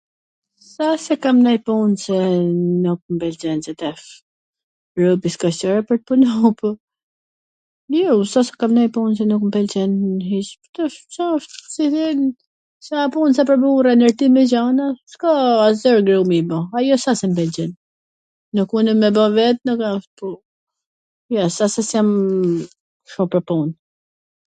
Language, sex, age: Gheg Albanian, female, 40-49